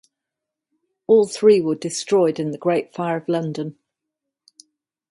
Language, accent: English, England English